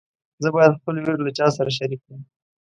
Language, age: Pashto, 19-29